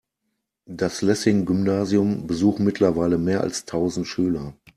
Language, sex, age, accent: German, male, 40-49, Deutschland Deutsch